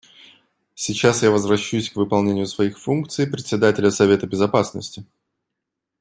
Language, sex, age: Russian, male, 19-29